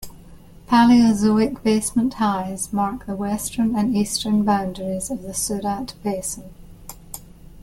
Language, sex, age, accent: English, female, 50-59, Scottish English